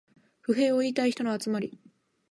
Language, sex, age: Japanese, female, 19-29